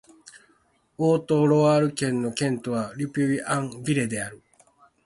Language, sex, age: Japanese, male, 50-59